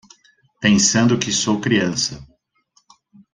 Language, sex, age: Portuguese, male, 30-39